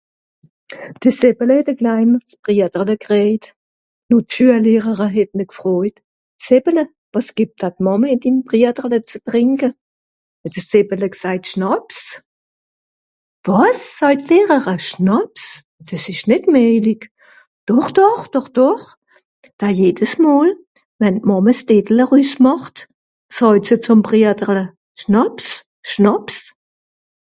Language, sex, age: Swiss German, female, 70-79